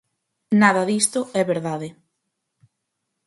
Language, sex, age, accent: Galician, female, 19-29, Normativo (estándar)